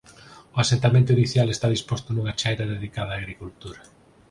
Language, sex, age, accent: Galician, male, 40-49, Normativo (estándar)